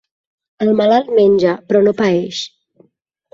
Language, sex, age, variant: Catalan, female, 30-39, Central